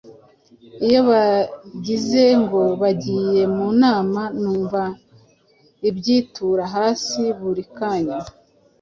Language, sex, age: Kinyarwanda, female, 19-29